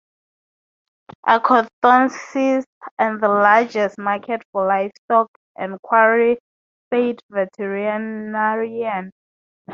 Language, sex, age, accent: English, female, 19-29, Southern African (South Africa, Zimbabwe, Namibia)